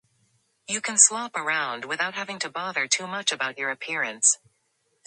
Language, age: English, under 19